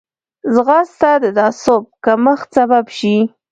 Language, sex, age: Pashto, female, 19-29